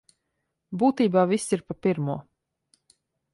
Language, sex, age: Latvian, female, 30-39